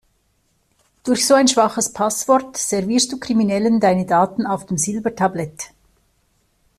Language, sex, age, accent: German, female, 50-59, Schweizerdeutsch